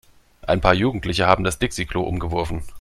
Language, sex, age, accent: German, male, 40-49, Deutschland Deutsch